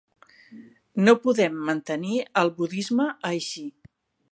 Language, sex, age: Catalan, female, 60-69